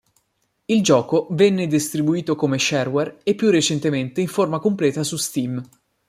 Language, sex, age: Italian, male, 19-29